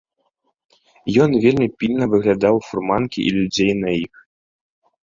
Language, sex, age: Belarusian, male, 19-29